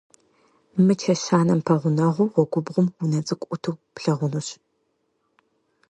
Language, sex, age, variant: Kabardian, female, 19-29, Адыгэбзэ (Къэбэрдей, Кирил, псоми зэдай)